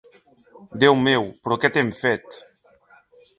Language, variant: Catalan, Nord-Occidental